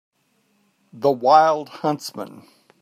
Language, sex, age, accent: English, male, 60-69, United States English